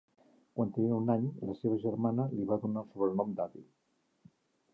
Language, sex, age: Catalan, male, 60-69